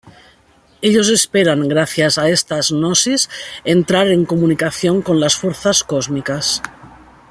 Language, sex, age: Spanish, female, 50-59